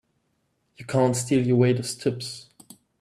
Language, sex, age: English, male, 19-29